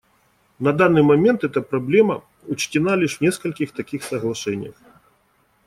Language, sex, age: Russian, male, 40-49